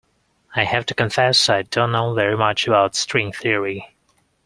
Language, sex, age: English, male, 19-29